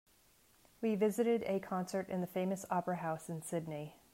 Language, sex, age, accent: English, female, 40-49, United States English